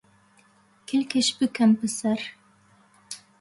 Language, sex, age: Central Kurdish, female, 19-29